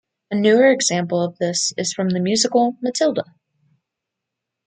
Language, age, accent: English, 19-29, United States English